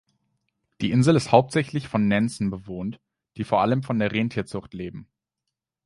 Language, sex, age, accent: German, male, 19-29, Deutschland Deutsch